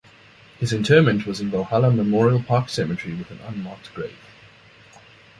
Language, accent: English, Southern African (South Africa, Zimbabwe, Namibia)